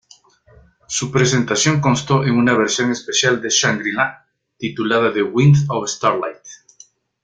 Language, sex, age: Spanish, male, 40-49